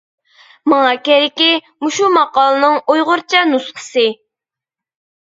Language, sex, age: Uyghur, female, under 19